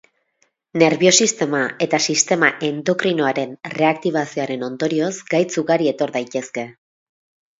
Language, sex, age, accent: Basque, female, 30-39, Mendebalekoa (Araba, Bizkaia, Gipuzkoako mendebaleko herri batzuk)